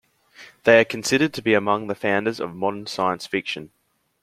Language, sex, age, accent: English, male, under 19, Australian English